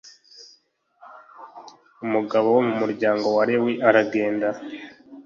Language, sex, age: Kinyarwanda, male, 19-29